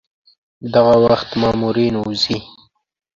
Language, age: Pashto, 19-29